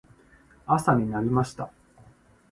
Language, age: Japanese, 30-39